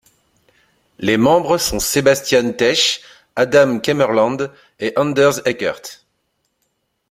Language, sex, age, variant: French, male, 30-39, Français de métropole